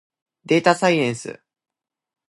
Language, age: Japanese, 19-29